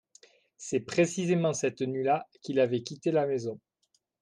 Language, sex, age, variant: French, male, 40-49, Français de métropole